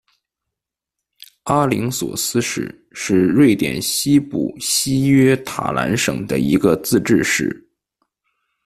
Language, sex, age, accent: Chinese, male, 19-29, 出生地：北京市